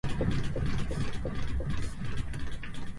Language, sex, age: Japanese, female, 19-29